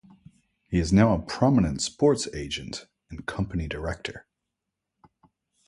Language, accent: English, United States English